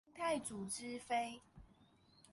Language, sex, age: Chinese, female, under 19